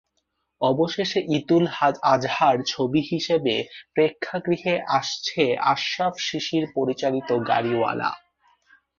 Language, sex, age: Bengali, male, 19-29